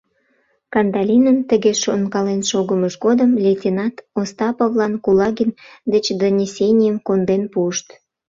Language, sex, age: Mari, female, 19-29